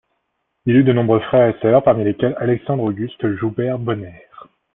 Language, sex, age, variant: French, male, 19-29, Français de métropole